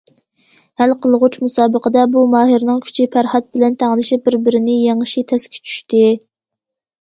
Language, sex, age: Uyghur, female, 19-29